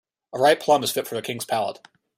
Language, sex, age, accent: English, male, 19-29, United States English